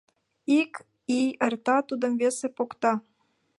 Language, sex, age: Mari, female, 19-29